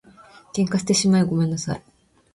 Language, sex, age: Japanese, female, 19-29